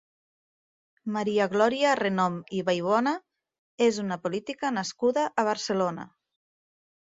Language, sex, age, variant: Catalan, female, 30-39, Nord-Occidental